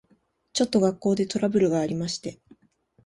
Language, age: Japanese, 19-29